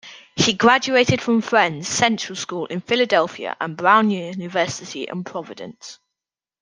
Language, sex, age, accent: English, male, under 19, England English